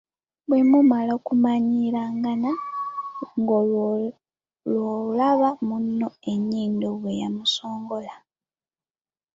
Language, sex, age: Ganda, female, under 19